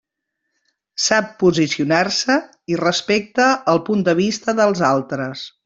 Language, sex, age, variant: Catalan, female, 50-59, Central